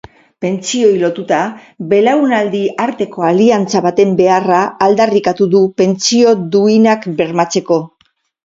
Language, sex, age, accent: Basque, female, 40-49, Mendebalekoa (Araba, Bizkaia, Gipuzkoako mendebaleko herri batzuk)